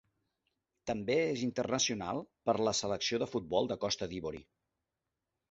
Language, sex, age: Catalan, male, 50-59